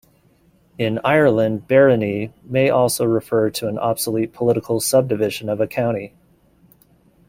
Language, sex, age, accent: English, male, 30-39, United States English